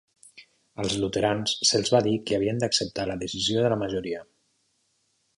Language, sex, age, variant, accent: Catalan, male, 30-39, Nord-Occidental, Lleidatà